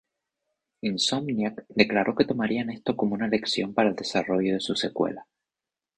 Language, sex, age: Spanish, male, 19-29